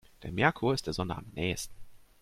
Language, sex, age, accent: German, male, 30-39, Deutschland Deutsch